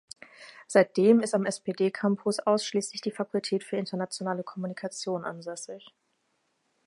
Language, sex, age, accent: German, female, 19-29, Deutschland Deutsch